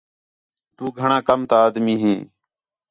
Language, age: Khetrani, 19-29